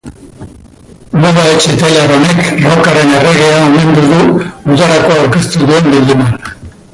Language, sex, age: Basque, male, 60-69